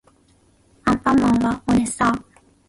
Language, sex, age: Japanese, female, 19-29